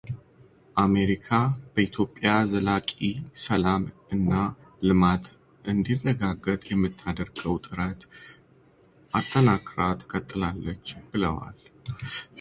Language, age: Amharic, 40-49